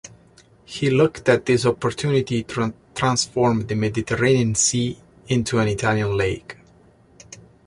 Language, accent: English, United States English